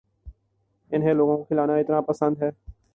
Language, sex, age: Urdu, male, 19-29